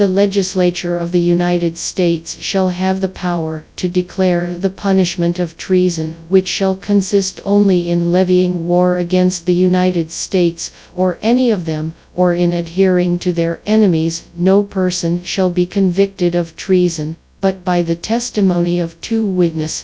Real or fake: fake